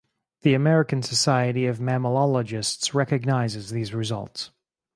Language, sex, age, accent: English, male, 30-39, Canadian English